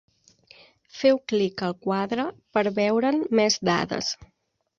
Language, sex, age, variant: Catalan, female, 30-39, Central